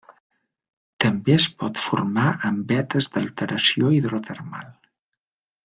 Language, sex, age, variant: Catalan, male, 40-49, Central